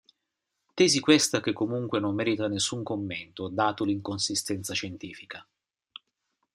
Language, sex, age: Italian, male, 50-59